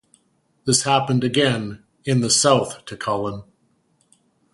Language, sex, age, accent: English, male, 40-49, Canadian English